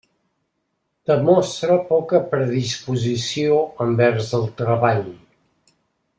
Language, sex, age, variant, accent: Catalan, male, 60-69, Central, central